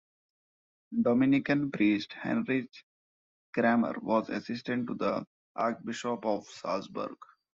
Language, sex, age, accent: English, male, 30-39, India and South Asia (India, Pakistan, Sri Lanka)